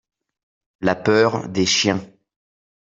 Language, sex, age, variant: French, male, 40-49, Français de métropole